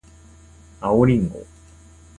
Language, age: Japanese, 30-39